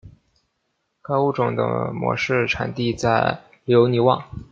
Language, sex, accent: Chinese, male, 出生地：湖北省